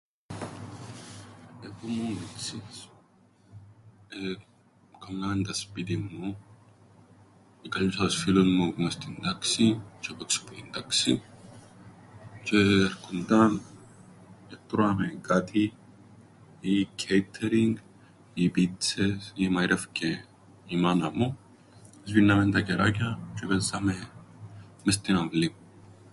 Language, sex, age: Greek, male, 19-29